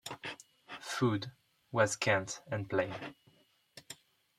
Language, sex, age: English, male, 19-29